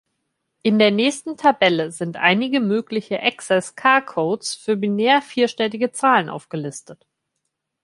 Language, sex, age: German, female, 19-29